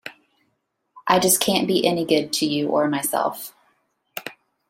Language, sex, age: English, female, 19-29